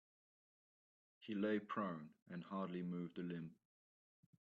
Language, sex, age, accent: English, male, 19-29, Australian English